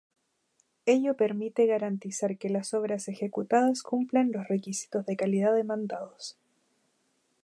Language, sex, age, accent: Spanish, female, 19-29, Chileno: Chile, Cuyo